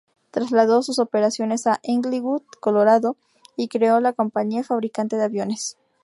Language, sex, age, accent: Spanish, female, 19-29, México